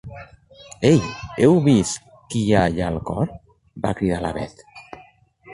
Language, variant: Catalan, Central